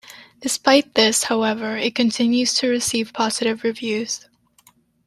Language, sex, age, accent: English, female, under 19, United States English